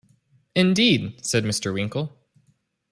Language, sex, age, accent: English, male, 19-29, Australian English